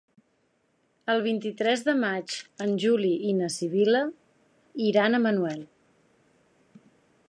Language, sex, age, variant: Catalan, female, 40-49, Central